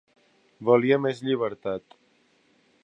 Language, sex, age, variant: Catalan, male, 19-29, Balear